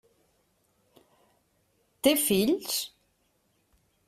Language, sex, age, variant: Catalan, female, 50-59, Central